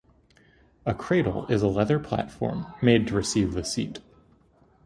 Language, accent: English, United States English